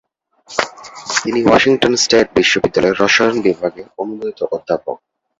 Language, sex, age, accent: Bengali, male, 19-29, Native